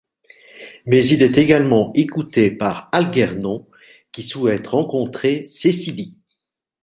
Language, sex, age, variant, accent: French, male, 60-69, Français d'Europe, Français de Belgique